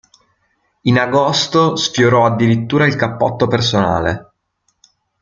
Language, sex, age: Italian, male, 19-29